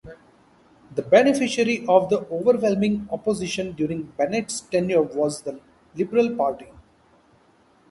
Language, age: English, 30-39